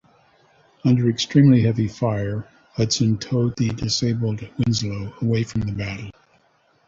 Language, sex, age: English, male, 70-79